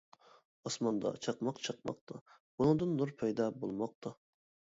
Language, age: Uyghur, 19-29